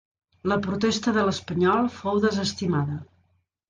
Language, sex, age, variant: Catalan, female, 40-49, Central